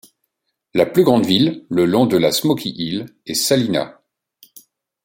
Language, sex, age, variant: French, male, 40-49, Français de métropole